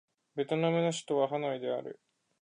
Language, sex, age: Japanese, male, 19-29